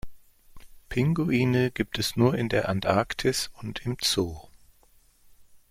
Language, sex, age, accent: German, male, 50-59, Deutschland Deutsch